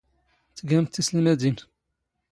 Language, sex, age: Standard Moroccan Tamazight, male, 30-39